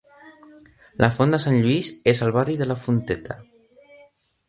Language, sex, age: Catalan, male, under 19